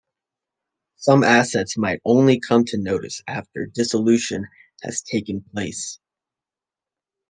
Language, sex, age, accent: English, male, 19-29, United States English